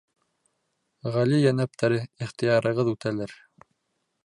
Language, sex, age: Bashkir, male, 19-29